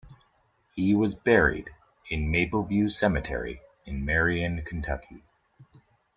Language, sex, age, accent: English, male, 19-29, Canadian English